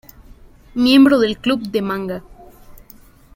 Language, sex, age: Spanish, male, 19-29